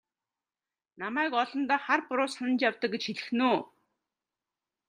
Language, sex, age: Mongolian, female, 30-39